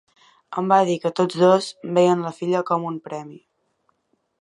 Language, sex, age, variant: Catalan, female, 19-29, Central